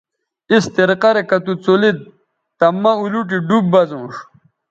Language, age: Bateri, 19-29